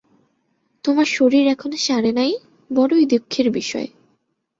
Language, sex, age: Bengali, female, 19-29